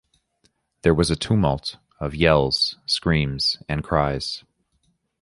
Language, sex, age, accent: English, male, 30-39, United States English